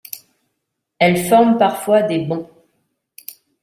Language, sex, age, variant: French, female, 30-39, Français de métropole